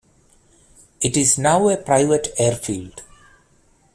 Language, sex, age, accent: English, male, 30-39, India and South Asia (India, Pakistan, Sri Lanka)